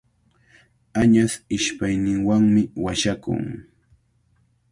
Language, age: Cajatambo North Lima Quechua, 19-29